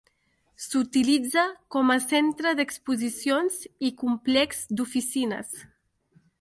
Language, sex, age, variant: Catalan, female, 50-59, Septentrional